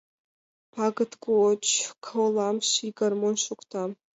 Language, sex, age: Mari, female, 19-29